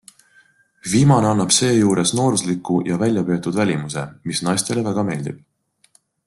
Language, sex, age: Estonian, male, 30-39